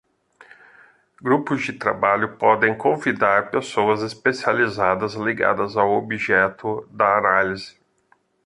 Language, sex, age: Portuguese, male, 40-49